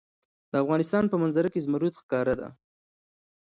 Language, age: Pashto, 19-29